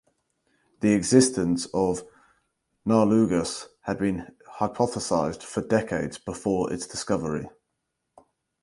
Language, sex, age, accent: English, male, 19-29, England English